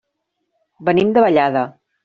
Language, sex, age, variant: Catalan, female, 40-49, Central